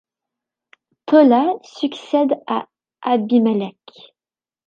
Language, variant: French, Français de métropole